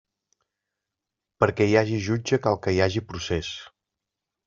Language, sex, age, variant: Catalan, male, 30-39, Central